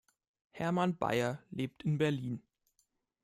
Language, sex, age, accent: German, male, 19-29, Deutschland Deutsch